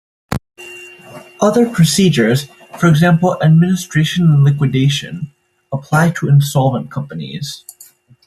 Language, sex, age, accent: English, male, under 19, United States English